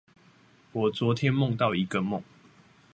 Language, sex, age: Chinese, male, 19-29